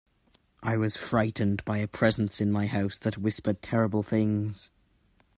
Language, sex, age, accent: English, male, under 19, England English